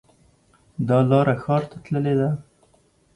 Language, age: Pashto, 19-29